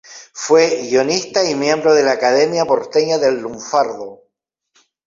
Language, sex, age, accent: Spanish, male, 50-59, Chileno: Chile, Cuyo